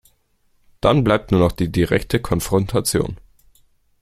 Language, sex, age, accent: German, male, under 19, Deutschland Deutsch